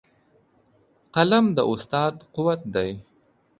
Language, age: Pashto, under 19